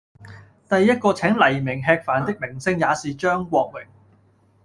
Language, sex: Cantonese, male